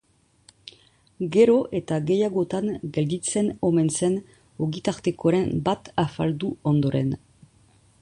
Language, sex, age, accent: Basque, female, 40-49, Nafar-lapurtarra edo Zuberotarra (Lapurdi, Nafarroa Beherea, Zuberoa)